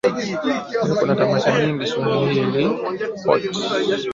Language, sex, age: Swahili, male, 19-29